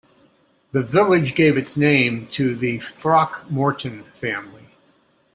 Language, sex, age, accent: English, male, 70-79, United States English